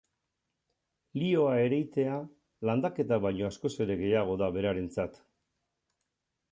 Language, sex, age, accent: Basque, male, 60-69, Mendebalekoa (Araba, Bizkaia, Gipuzkoako mendebaleko herri batzuk)